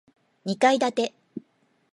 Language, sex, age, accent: Japanese, female, 40-49, 標準語